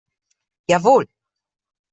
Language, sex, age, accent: German, female, 50-59, Deutschland Deutsch